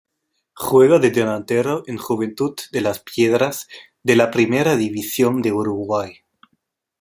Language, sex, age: Spanish, male, 30-39